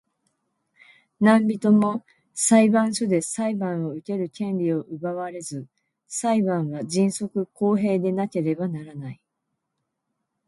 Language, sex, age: Japanese, female, 50-59